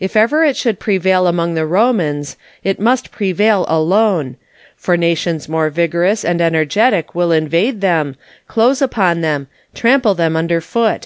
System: none